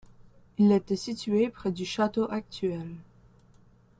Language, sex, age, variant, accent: French, female, under 19, Français d'Amérique du Nord, Français du Canada